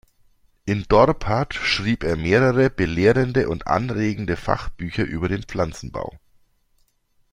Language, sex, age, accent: German, male, 40-49, Deutschland Deutsch